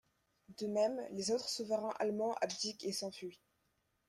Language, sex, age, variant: French, female, under 19, Français de métropole